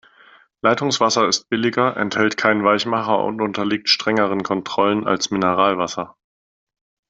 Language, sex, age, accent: German, male, 30-39, Deutschland Deutsch